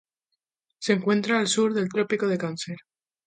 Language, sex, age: Spanish, female, 19-29